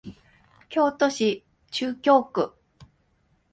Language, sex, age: Japanese, female, 19-29